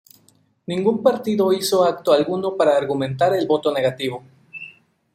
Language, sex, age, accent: Spanish, male, 19-29, México